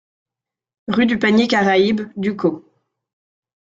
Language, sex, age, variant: French, female, 19-29, Français de métropole